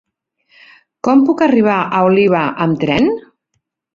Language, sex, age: Catalan, female, 60-69